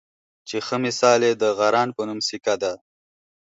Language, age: Pashto, 19-29